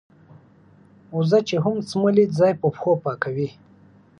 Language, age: Pashto, 30-39